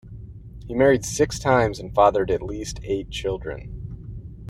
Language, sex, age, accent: English, male, 30-39, United States English